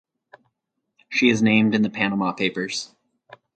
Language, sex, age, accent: English, male, 30-39, United States English